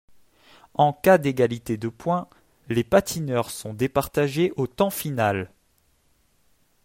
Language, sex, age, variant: French, male, 19-29, Français de métropole